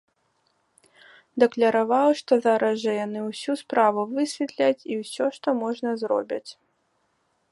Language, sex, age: Belarusian, female, 19-29